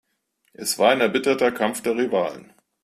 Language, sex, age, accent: German, male, 40-49, Deutschland Deutsch